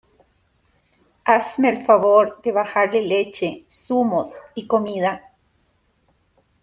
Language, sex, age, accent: Spanish, female, 50-59, América central